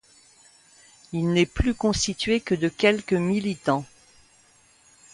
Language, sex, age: French, female, 60-69